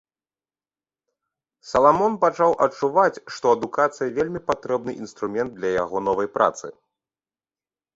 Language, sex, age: Belarusian, male, 19-29